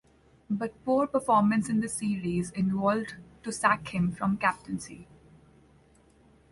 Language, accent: English, India and South Asia (India, Pakistan, Sri Lanka)